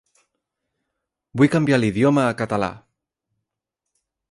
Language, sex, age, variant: Catalan, male, 19-29, Central